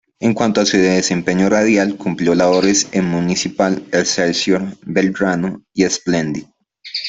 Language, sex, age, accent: Spanish, male, 19-29, Andino-Pacífico: Colombia, Perú, Ecuador, oeste de Bolivia y Venezuela andina